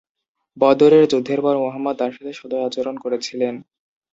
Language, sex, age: Bengali, male, 19-29